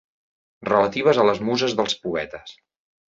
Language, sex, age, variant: Catalan, male, 30-39, Central